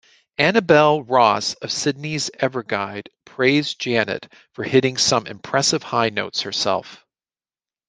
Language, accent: English, Canadian English